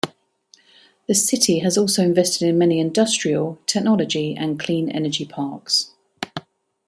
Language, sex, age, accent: English, female, 40-49, England English